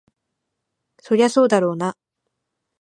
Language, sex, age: Japanese, female, 19-29